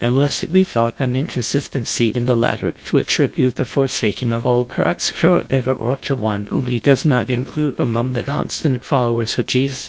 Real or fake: fake